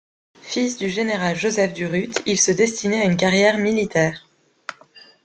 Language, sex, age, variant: French, female, 30-39, Français de métropole